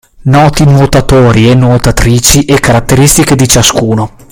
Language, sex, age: Italian, male, 30-39